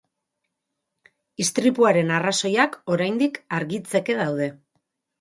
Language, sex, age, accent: Basque, female, 40-49, Mendebalekoa (Araba, Bizkaia, Gipuzkoako mendebaleko herri batzuk)